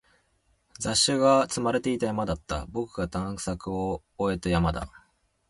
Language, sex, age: Japanese, male, 19-29